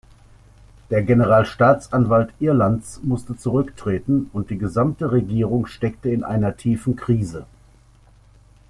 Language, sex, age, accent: German, male, 50-59, Deutschland Deutsch